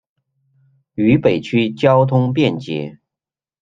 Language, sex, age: Chinese, male, 40-49